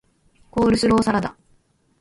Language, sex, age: Japanese, female, 19-29